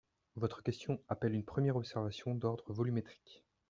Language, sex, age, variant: French, male, 30-39, Français de métropole